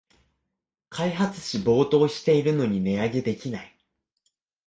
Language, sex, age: Japanese, male, 19-29